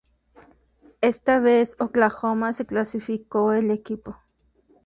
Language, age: Spanish, 30-39